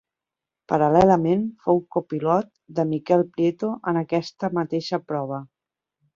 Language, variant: Catalan, Central